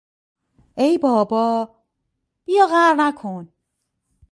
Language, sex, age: Persian, female, 40-49